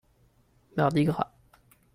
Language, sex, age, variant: French, male, 19-29, Français de métropole